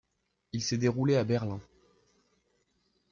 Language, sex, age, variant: French, male, under 19, Français de métropole